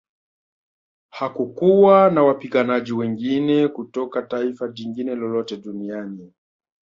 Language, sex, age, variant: Swahili, male, 40-49, Kiswahili cha Bara ya Tanzania